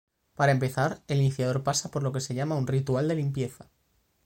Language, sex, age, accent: Spanish, male, 19-29, España: Centro-Sur peninsular (Madrid, Toledo, Castilla-La Mancha)